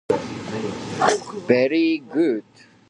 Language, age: English, 19-29